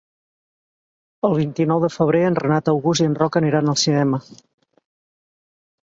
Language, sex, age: Catalan, male, 40-49